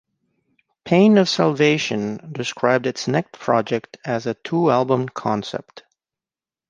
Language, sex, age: English, male, 40-49